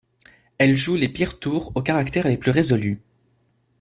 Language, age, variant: French, 19-29, Français de métropole